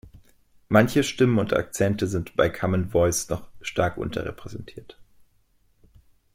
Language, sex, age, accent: German, male, 30-39, Deutschland Deutsch